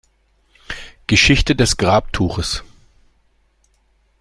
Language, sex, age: German, male, 40-49